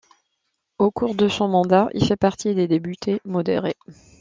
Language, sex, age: French, female, 30-39